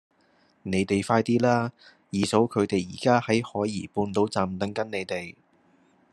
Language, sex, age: Cantonese, male, 19-29